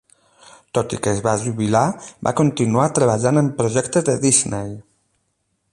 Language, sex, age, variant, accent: Catalan, male, 40-49, Alacantí, Barcelona